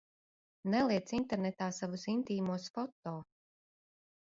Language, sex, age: Latvian, female, 40-49